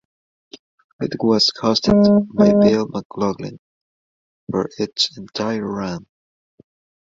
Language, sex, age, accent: English, male, 19-29, United States English